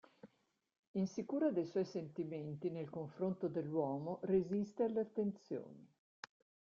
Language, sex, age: Italian, female, 60-69